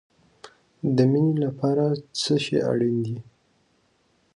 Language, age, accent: Pashto, 19-29, کندهاری لهجه